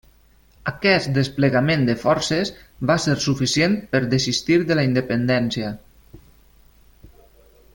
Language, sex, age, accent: Catalan, male, 30-39, valencià